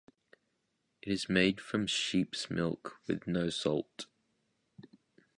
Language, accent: English, Australian English